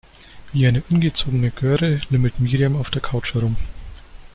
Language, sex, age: German, male, 19-29